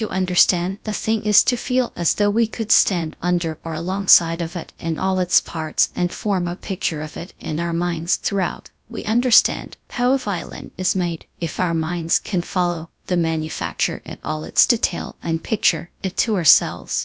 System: TTS, GradTTS